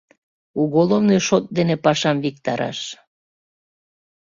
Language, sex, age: Mari, female, 40-49